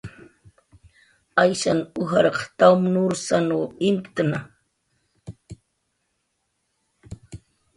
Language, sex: Jaqaru, female